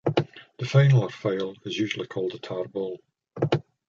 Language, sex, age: English, male, 60-69